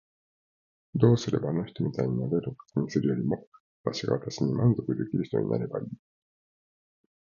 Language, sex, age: Japanese, male, 50-59